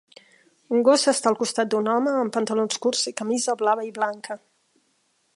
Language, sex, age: Catalan, female, 50-59